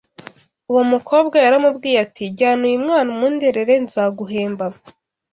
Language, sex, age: Kinyarwanda, female, 19-29